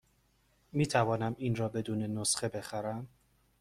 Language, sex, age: Persian, male, 19-29